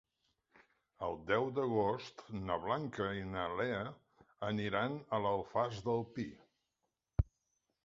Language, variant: Catalan, Central